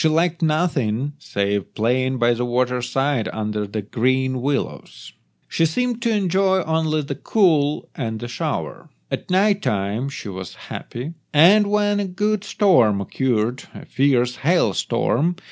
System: none